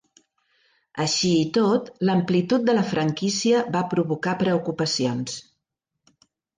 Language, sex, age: Catalan, female, 60-69